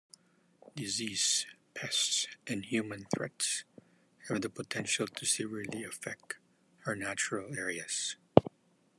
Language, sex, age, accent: English, male, 50-59, Filipino